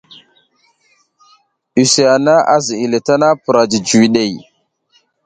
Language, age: South Giziga, 30-39